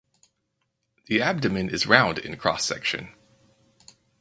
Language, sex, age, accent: English, male, 19-29, United States English